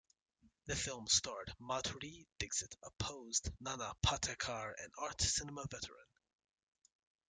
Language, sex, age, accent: English, male, 19-29, United States English